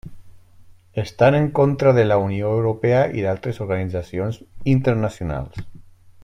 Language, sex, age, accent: Catalan, male, 40-49, valencià